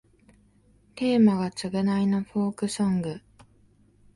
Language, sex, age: Japanese, female, 19-29